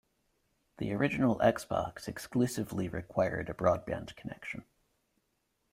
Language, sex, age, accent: English, male, 19-29, United States English